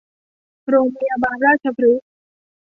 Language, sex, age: Thai, female, 19-29